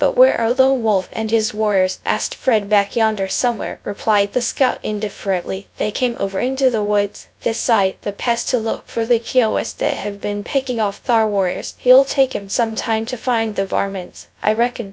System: TTS, GradTTS